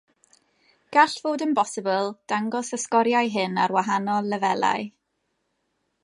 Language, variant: Welsh, South-Western Welsh